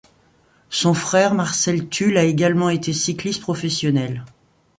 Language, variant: French, Français de métropole